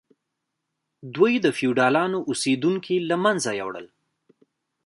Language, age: Pashto, 19-29